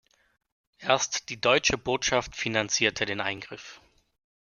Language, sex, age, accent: German, male, 19-29, Deutschland Deutsch